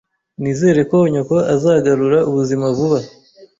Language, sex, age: Kinyarwanda, male, 30-39